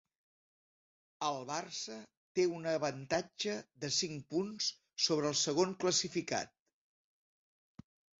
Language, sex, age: Catalan, male, 50-59